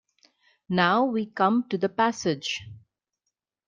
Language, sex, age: English, female, under 19